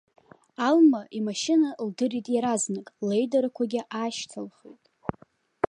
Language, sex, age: Abkhazian, female, under 19